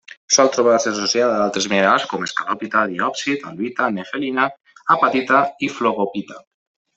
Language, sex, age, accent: Catalan, male, 30-39, valencià